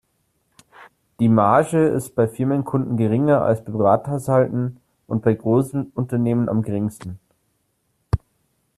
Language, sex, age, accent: German, male, 30-39, Deutschland Deutsch